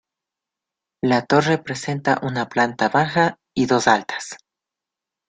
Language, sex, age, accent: Spanish, male, 19-29, Andino-Pacífico: Colombia, Perú, Ecuador, oeste de Bolivia y Venezuela andina